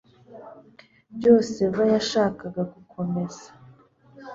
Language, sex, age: Kinyarwanda, female, 19-29